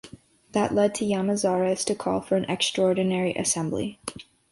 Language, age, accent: English, under 19, United States English